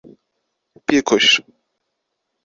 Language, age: Portuguese, 19-29